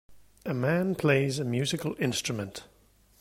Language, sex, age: English, male, 19-29